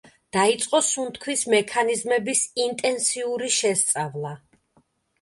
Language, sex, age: Georgian, female, 50-59